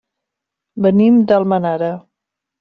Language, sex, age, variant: Catalan, female, 50-59, Central